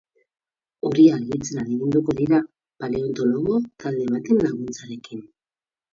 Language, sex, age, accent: Basque, female, 30-39, Mendebalekoa (Araba, Bizkaia, Gipuzkoako mendebaleko herri batzuk)